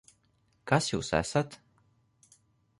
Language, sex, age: Latvian, male, 30-39